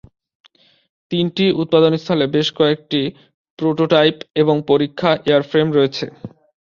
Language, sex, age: Bengali, male, 19-29